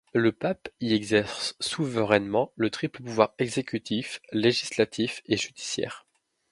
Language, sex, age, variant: French, male, 19-29, Français de métropole